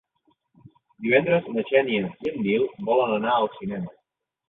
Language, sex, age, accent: Catalan, male, 40-49, central; nord-occidental